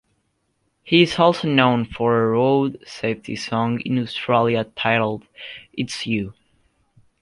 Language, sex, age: English, male, under 19